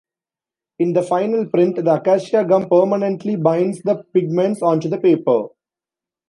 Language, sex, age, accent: English, male, 19-29, India and South Asia (India, Pakistan, Sri Lanka)